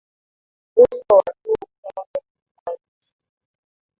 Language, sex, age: Swahili, female, 19-29